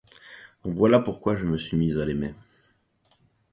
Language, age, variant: French, 30-39, Français de métropole